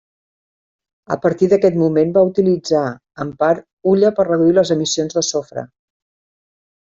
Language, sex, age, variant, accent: Catalan, female, 50-59, Central, central